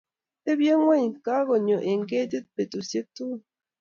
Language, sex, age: Kalenjin, female, 40-49